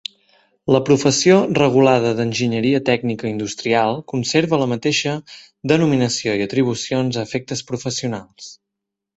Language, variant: Catalan, Septentrional